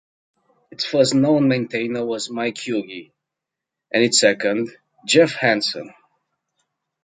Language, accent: English, Australian English